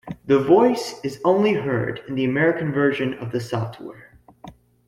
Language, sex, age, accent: English, male, under 19, United States English